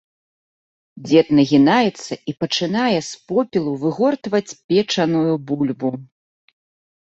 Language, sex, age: Belarusian, female, 40-49